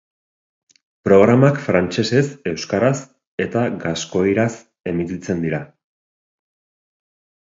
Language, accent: Basque, Erdialdekoa edo Nafarra (Gipuzkoa, Nafarroa)